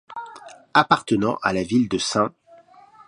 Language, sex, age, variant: French, male, 40-49, Français de métropole